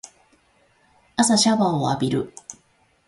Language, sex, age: Japanese, female, 50-59